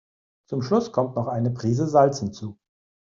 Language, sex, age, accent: German, male, 40-49, Deutschland Deutsch